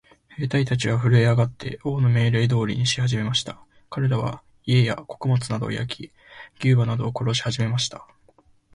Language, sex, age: Japanese, male, 19-29